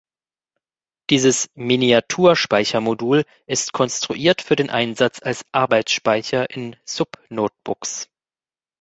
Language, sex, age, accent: German, male, 30-39, Deutschland Deutsch